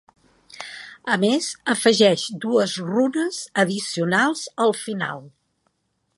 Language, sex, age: Catalan, female, 60-69